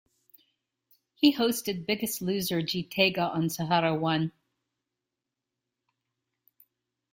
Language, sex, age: English, female, 50-59